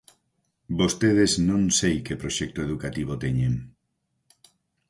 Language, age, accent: Galician, 50-59, Oriental (común en zona oriental)